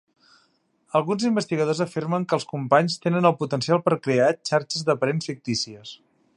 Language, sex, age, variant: Catalan, male, 30-39, Central